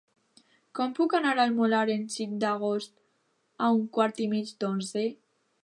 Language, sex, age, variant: Catalan, female, under 19, Alacantí